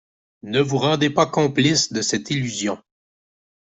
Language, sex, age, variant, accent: French, male, 30-39, Français d'Amérique du Nord, Français du Canada